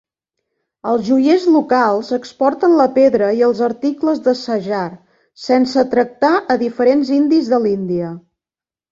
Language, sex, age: Catalan, female, 50-59